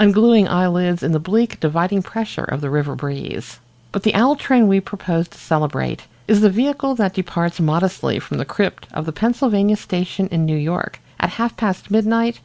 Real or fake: real